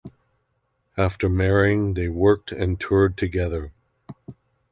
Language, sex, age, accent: English, male, 50-59, Canadian English